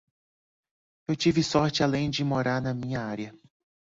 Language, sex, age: Portuguese, male, 30-39